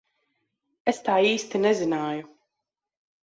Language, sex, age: Latvian, female, 19-29